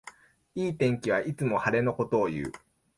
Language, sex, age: Japanese, male, 19-29